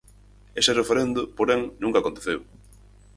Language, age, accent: Galician, 19-29, Central (gheada)